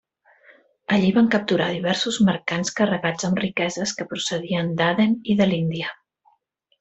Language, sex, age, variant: Catalan, female, 50-59, Central